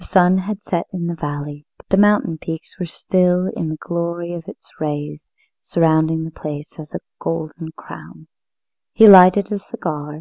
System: none